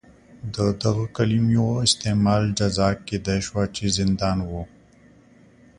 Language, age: Pashto, 30-39